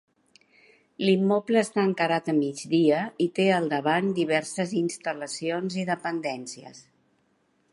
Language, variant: Catalan, Central